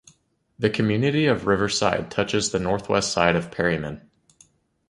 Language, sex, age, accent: English, male, 19-29, United States English